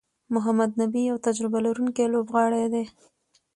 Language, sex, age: Pashto, female, 19-29